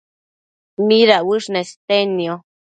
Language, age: Matsés, 19-29